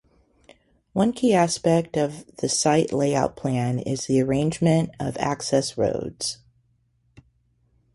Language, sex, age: English, female, 40-49